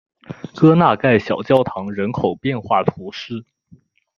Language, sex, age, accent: Chinese, male, 19-29, 出生地：浙江省